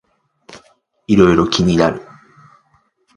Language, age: Japanese, 30-39